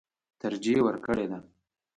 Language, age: Pashto, 19-29